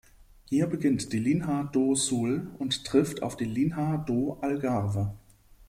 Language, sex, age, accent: German, male, 19-29, Deutschland Deutsch